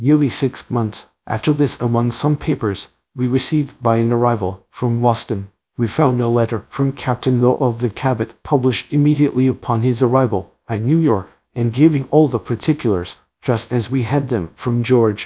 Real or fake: fake